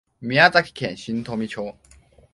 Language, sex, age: Japanese, male, 19-29